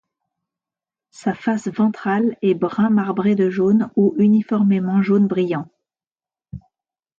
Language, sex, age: French, female, 50-59